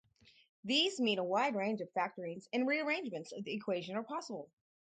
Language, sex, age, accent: English, female, 50-59, United States English